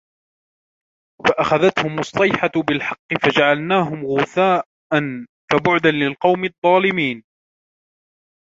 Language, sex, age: Arabic, male, 19-29